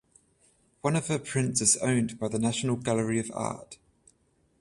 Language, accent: English, United States English; Australian English; England English; New Zealand English; Welsh English